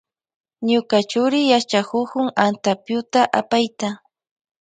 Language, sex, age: Loja Highland Quichua, female, 19-29